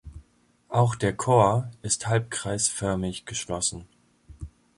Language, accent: German, Deutschland Deutsch